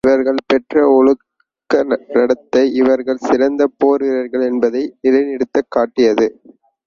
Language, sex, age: Tamil, male, 19-29